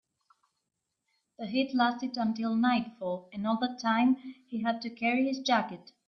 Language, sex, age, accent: English, female, 19-29, England English